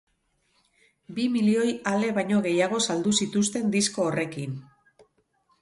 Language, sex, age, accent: Basque, female, 40-49, Mendebalekoa (Araba, Bizkaia, Gipuzkoako mendebaleko herri batzuk)